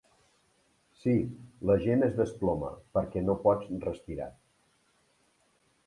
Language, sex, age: Catalan, male, 50-59